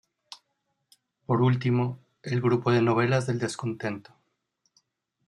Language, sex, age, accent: Spanish, male, 30-39, México